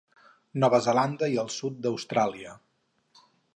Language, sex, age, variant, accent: Catalan, male, 50-59, Central, central